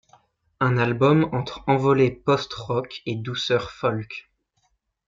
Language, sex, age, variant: French, male, 19-29, Français de métropole